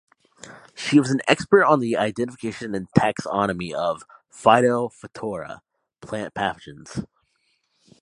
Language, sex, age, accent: English, male, under 19, United States English